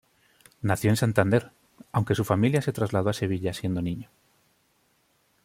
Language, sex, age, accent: Spanish, male, 30-39, España: Centro-Sur peninsular (Madrid, Toledo, Castilla-La Mancha)